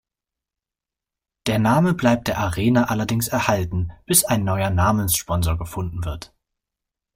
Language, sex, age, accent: German, male, 19-29, Deutschland Deutsch